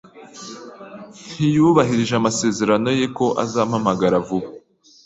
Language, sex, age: Kinyarwanda, female, 19-29